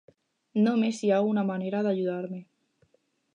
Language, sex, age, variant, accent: Catalan, female, under 19, Alacantí, valencià